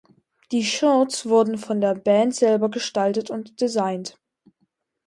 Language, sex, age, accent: German, male, under 19, Deutschland Deutsch